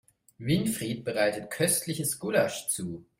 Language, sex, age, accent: German, male, 30-39, Deutschland Deutsch